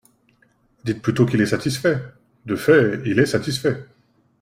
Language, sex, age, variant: French, male, 19-29, Français de métropole